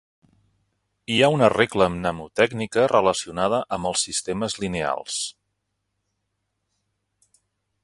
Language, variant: Catalan, Central